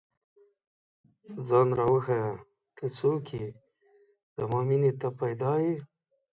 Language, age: Pashto, 30-39